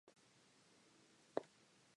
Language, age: English, 19-29